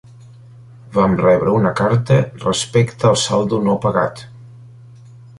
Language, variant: Catalan, Central